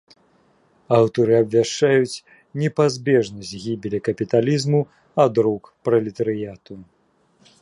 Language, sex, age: Belarusian, male, 40-49